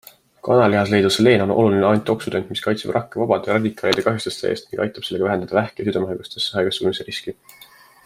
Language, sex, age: Estonian, male, 19-29